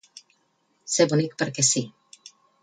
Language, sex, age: Catalan, female, 50-59